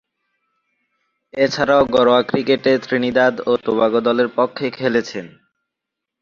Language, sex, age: Bengali, male, 19-29